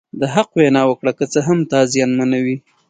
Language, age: Pashto, 30-39